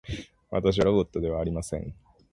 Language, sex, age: Japanese, male, 19-29